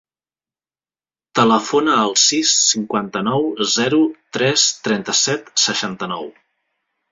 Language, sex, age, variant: Catalan, male, 30-39, Central